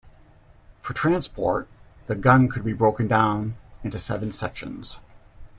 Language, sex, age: English, male, 40-49